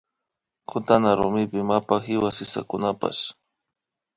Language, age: Imbabura Highland Quichua, 30-39